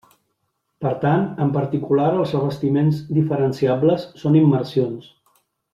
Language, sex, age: Catalan, male, 30-39